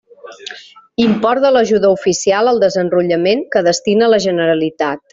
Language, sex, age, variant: Catalan, female, 40-49, Central